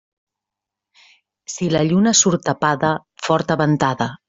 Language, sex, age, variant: Catalan, female, 40-49, Central